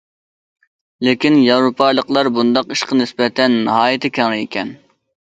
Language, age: Uyghur, 19-29